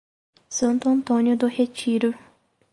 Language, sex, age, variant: Portuguese, female, 19-29, Portuguese (Brasil)